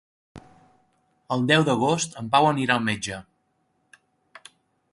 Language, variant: Catalan, Central